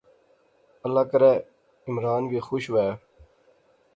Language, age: Pahari-Potwari, 40-49